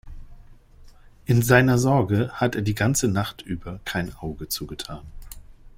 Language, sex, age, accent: German, male, 40-49, Deutschland Deutsch